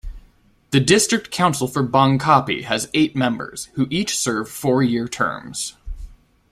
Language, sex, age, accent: English, male, 19-29, United States English